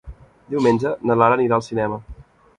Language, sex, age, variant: Catalan, male, 19-29, Central